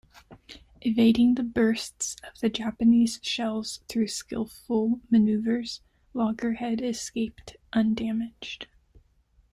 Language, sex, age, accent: English, female, 19-29, United States English